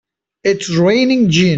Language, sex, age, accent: English, male, 19-29, India and South Asia (India, Pakistan, Sri Lanka)